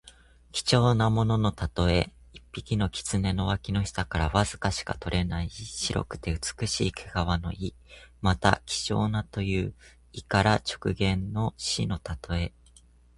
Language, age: Japanese, 19-29